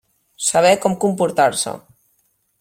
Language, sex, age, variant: Catalan, female, 19-29, Central